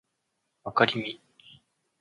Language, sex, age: Japanese, male, 30-39